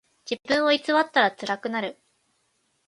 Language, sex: Japanese, female